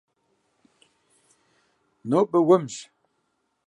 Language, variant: Kabardian, Адыгэбзэ (Къэбэрдей, Кирил, псоми зэдай)